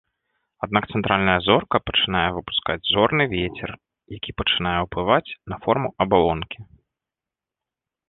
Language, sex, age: Belarusian, male, 19-29